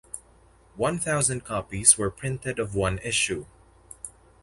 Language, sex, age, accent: English, male, under 19, Filipino